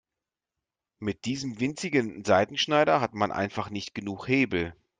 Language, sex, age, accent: German, male, 40-49, Deutschland Deutsch